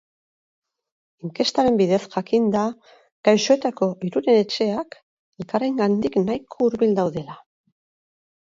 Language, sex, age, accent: Basque, female, 50-59, Mendebalekoa (Araba, Bizkaia, Gipuzkoako mendebaleko herri batzuk)